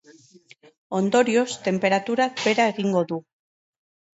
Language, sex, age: Basque, female, 40-49